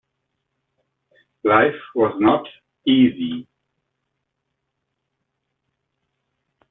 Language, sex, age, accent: English, male, 50-59, Canadian English